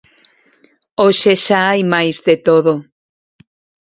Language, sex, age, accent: Galician, female, 50-59, Normativo (estándar)